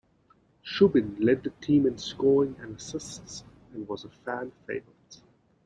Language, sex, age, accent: English, male, 40-49, Southern African (South Africa, Zimbabwe, Namibia)